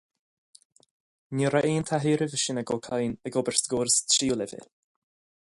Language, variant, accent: Irish, Gaeilge Chonnacht, Cainteoir líofa, ní ó dhúchas